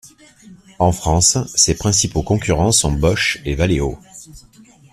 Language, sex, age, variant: French, male, 40-49, Français de métropole